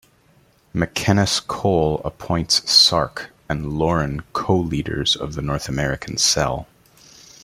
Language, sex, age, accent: English, male, 30-39, Canadian English